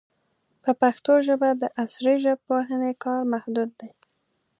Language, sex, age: Pashto, female, 19-29